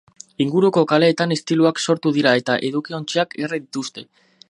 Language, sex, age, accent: Basque, male, 19-29, Mendebalekoa (Araba, Bizkaia, Gipuzkoako mendebaleko herri batzuk)